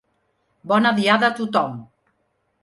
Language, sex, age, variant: Catalan, female, 50-59, Central